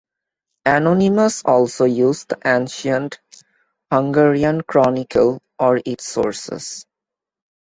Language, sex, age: English, male, 19-29